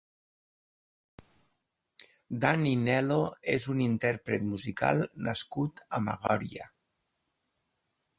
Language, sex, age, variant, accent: Catalan, male, 60-69, Valencià central, valencià